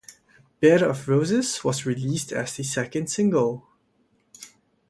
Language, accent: English, United States English; Singaporean English